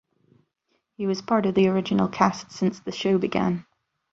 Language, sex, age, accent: English, female, 30-39, Northern Irish; yorkshire